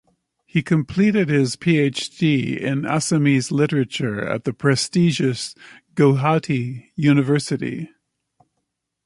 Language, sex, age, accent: English, male, 60-69, Canadian English